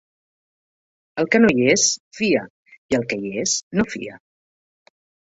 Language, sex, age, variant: Catalan, female, 40-49, Central